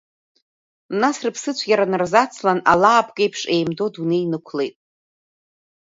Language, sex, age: Abkhazian, female, 30-39